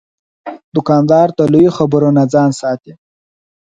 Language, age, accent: Pashto, 19-29, کندهارۍ لهجه